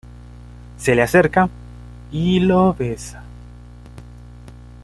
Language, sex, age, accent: Spanish, male, 19-29, Andino-Pacífico: Colombia, Perú, Ecuador, oeste de Bolivia y Venezuela andina